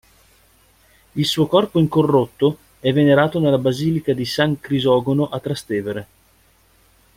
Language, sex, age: Italian, male, 40-49